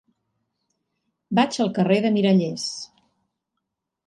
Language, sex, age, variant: Catalan, female, 50-59, Central